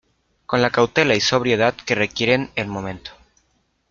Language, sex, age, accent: Spanish, male, 30-39, México